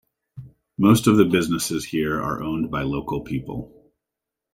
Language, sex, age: English, male, 40-49